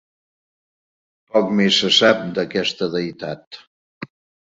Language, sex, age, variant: Catalan, male, 60-69, Central